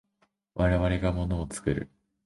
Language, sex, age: Japanese, male, under 19